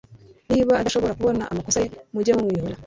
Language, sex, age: Kinyarwanda, male, 30-39